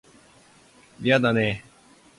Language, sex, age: Japanese, male, 70-79